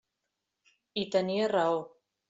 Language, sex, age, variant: Catalan, female, 50-59, Central